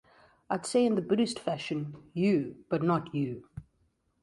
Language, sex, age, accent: English, female, 30-39, Southern African (South Africa, Zimbabwe, Namibia)